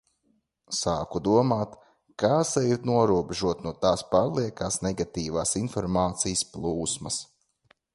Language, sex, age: Latvian, male, 30-39